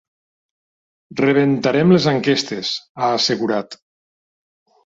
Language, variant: Catalan, Nord-Occidental